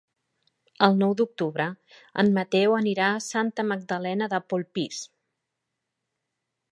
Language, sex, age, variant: Catalan, female, 40-49, Central